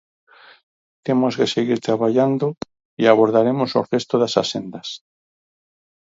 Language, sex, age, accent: Galician, male, 50-59, Normativo (estándar)